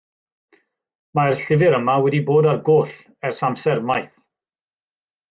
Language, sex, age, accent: Welsh, male, 40-49, Y Deyrnas Unedig Cymraeg